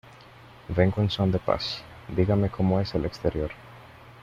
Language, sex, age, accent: Spanish, male, 30-39, Caribe: Cuba, Venezuela, Puerto Rico, República Dominicana, Panamá, Colombia caribeña, México caribeño, Costa del golfo de México